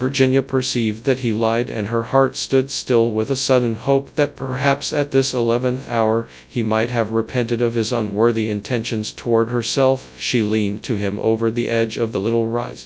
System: TTS, FastPitch